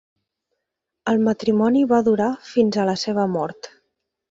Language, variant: Catalan, Septentrional